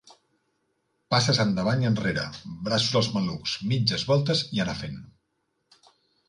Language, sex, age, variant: Catalan, male, 40-49, Central